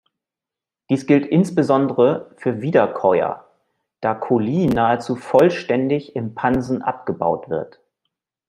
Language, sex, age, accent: German, male, 40-49, Deutschland Deutsch